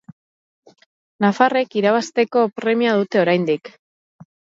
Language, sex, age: Basque, female, 40-49